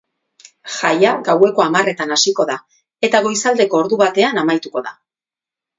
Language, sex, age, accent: Basque, female, 40-49, Erdialdekoa edo Nafarra (Gipuzkoa, Nafarroa)